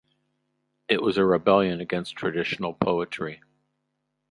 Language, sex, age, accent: English, male, 60-69, United States English